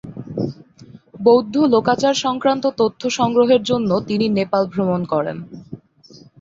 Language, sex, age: Bengali, female, 19-29